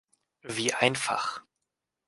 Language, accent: German, Deutschland Deutsch